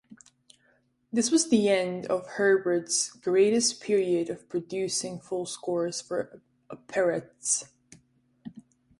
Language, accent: English, Czech